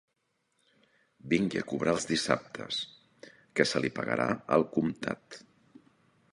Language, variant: Catalan, Central